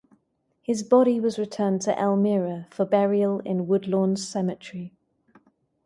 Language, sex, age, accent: English, female, 30-39, England English